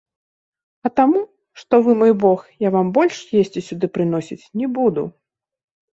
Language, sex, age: Belarusian, female, 40-49